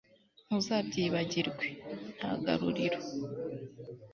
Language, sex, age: Kinyarwanda, female, 19-29